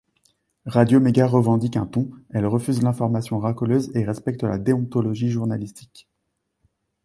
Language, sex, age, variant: French, male, 19-29, Français de métropole